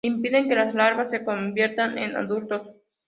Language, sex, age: Spanish, female, 19-29